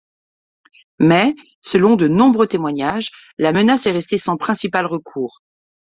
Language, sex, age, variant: French, female, 40-49, Français de métropole